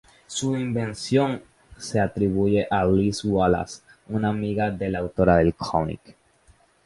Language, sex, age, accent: Spanish, male, under 19, América central